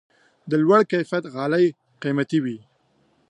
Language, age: Pashto, 19-29